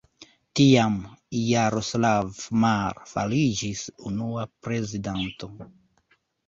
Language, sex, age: Esperanto, male, 40-49